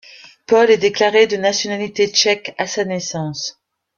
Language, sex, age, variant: French, female, 50-59, Français de métropole